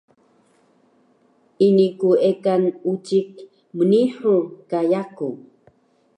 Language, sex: Taroko, female